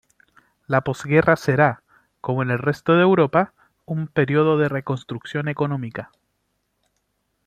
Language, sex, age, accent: Spanish, male, 19-29, Chileno: Chile, Cuyo